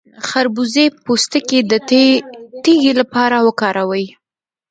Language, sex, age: Pashto, female, under 19